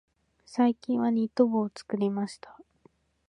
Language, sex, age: Japanese, female, 19-29